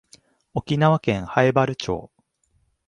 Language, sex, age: Japanese, male, 19-29